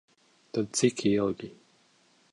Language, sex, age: Latvian, male, 40-49